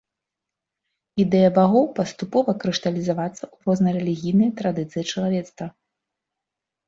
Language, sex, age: Belarusian, female, 30-39